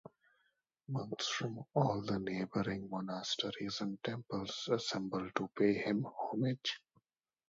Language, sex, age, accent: English, male, 19-29, India and South Asia (India, Pakistan, Sri Lanka)